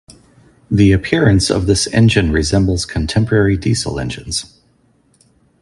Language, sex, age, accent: English, male, 40-49, United States English